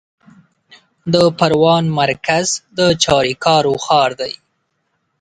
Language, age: Pashto, 19-29